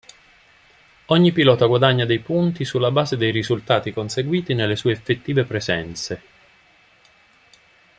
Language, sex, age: Italian, male, 50-59